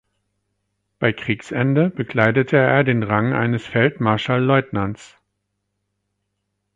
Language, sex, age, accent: German, male, 40-49, Deutschland Deutsch